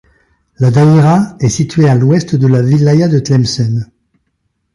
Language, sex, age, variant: French, male, 70-79, Français de métropole